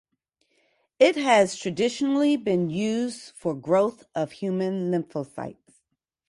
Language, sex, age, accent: English, female, 40-49, United States English